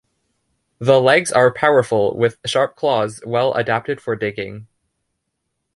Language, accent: English, Canadian English